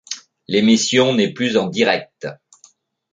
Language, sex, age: French, male, 60-69